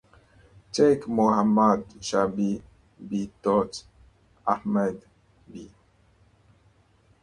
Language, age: English, 19-29